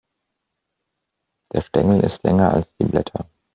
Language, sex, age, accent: German, male, 40-49, Deutschland Deutsch